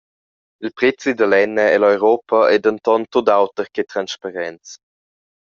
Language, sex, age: Romansh, male, under 19